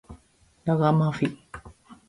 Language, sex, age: Japanese, female, 40-49